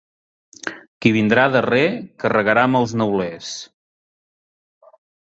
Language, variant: Catalan, Central